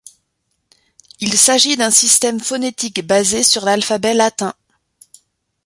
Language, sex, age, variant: French, female, 30-39, Français de métropole